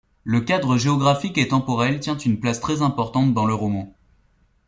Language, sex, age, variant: French, male, 19-29, Français de métropole